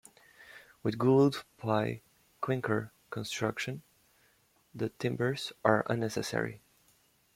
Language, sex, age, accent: English, male, 19-29, United States English